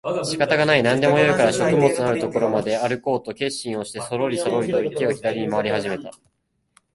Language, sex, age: Japanese, male, under 19